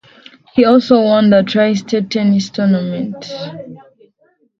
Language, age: English, 19-29